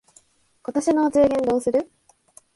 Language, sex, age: Japanese, female, 19-29